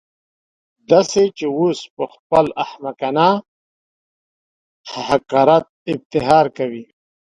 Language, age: Pashto, 40-49